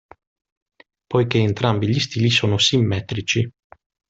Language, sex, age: Italian, male, 30-39